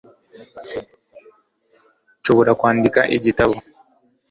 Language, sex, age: Kinyarwanda, male, 19-29